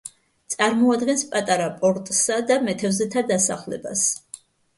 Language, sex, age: Georgian, female, 50-59